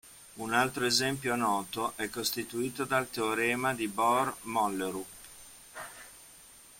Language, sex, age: Italian, male, 50-59